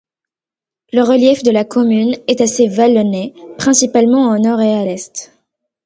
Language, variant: French, Français du nord de l'Afrique